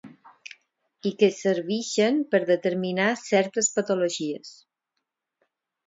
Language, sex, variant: Catalan, female, Balear